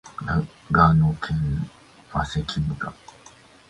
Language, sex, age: Japanese, male, 50-59